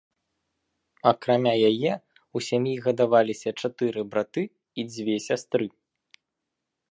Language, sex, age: Belarusian, male, 19-29